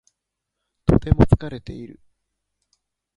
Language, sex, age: Japanese, male, 30-39